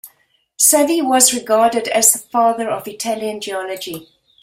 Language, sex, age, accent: English, female, 60-69, Southern African (South Africa, Zimbabwe, Namibia)